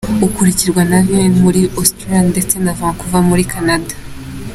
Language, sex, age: Kinyarwanda, female, under 19